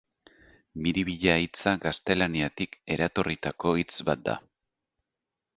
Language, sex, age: Basque, male, 40-49